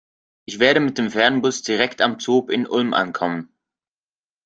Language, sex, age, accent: German, male, 19-29, Schweizerdeutsch